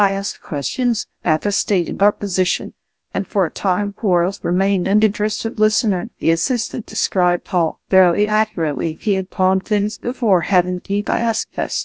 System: TTS, GlowTTS